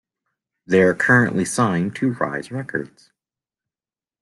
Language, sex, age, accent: English, male, 19-29, United States English